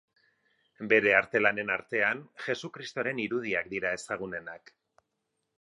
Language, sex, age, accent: Basque, male, 50-59, Erdialdekoa edo Nafarra (Gipuzkoa, Nafarroa)